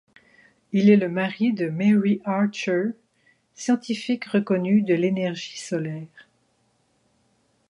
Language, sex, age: French, female, 50-59